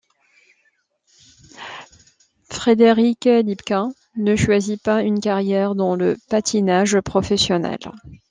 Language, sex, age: French, female, 30-39